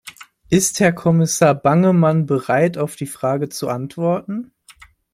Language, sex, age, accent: German, male, 19-29, Deutschland Deutsch